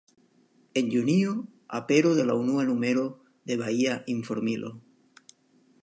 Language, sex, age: Esperanto, male, 50-59